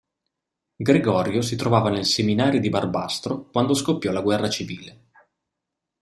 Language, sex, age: Italian, male, 30-39